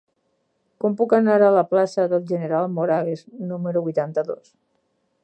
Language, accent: Catalan, valencià